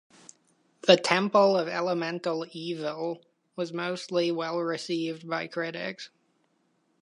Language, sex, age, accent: English, male, 19-29, United States English